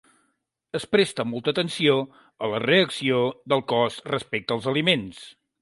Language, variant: Catalan, Central